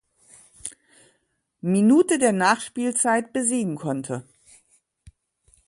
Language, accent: German, Deutschland Deutsch